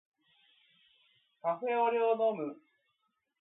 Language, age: Japanese, 30-39